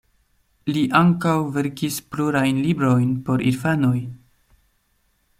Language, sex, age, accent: Esperanto, male, 19-29, Internacia